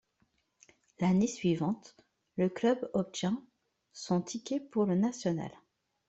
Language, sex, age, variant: French, female, 30-39, Français de métropole